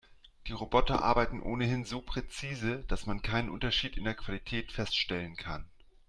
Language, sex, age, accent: German, male, 40-49, Deutschland Deutsch